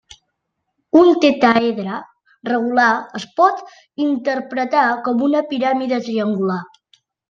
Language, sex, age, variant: Catalan, female, 50-59, Central